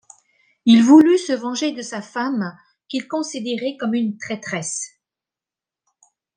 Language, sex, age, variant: French, female, 50-59, Français de métropole